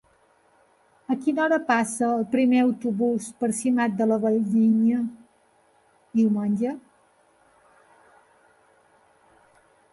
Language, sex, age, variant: Catalan, female, 50-59, Balear